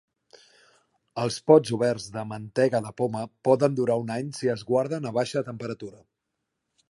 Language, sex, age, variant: Catalan, male, 40-49, Central